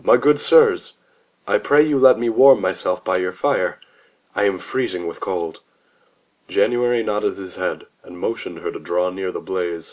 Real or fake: real